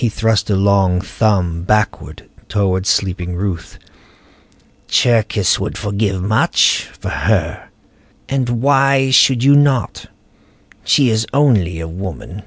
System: none